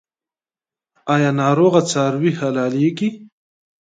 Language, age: Pashto, 30-39